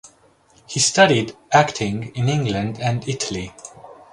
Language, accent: English, United States English